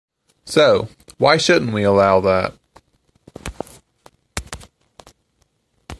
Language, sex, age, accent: English, male, 19-29, United States English